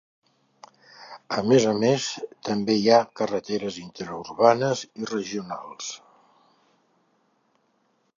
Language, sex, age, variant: Catalan, male, 60-69, Central